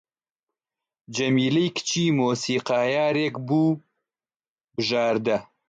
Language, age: Central Kurdish, 30-39